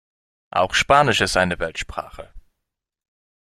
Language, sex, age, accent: German, male, 19-29, Deutschland Deutsch